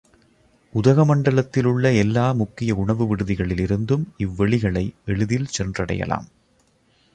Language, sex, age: Tamil, male, 30-39